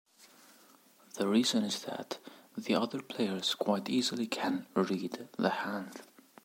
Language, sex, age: English, male, 19-29